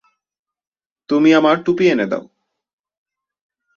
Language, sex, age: Bengali, male, 19-29